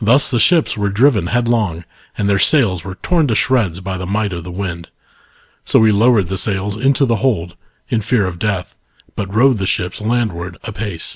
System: none